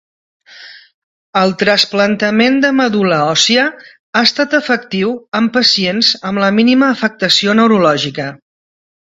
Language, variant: Catalan, Central